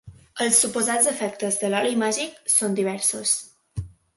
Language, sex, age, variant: Catalan, female, under 19, Balear